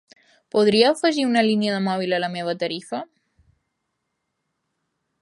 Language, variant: Catalan, Balear